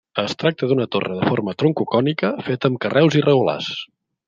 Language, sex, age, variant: Catalan, male, 40-49, Central